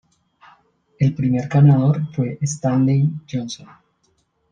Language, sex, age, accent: Spanish, male, 30-39, Andino-Pacífico: Colombia, Perú, Ecuador, oeste de Bolivia y Venezuela andina